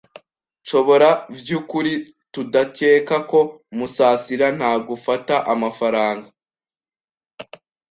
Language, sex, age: Kinyarwanda, male, 19-29